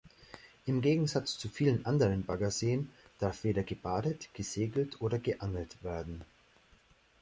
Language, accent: German, Österreichisches Deutsch